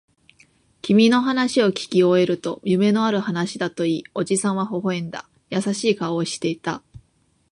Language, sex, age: Japanese, male, 19-29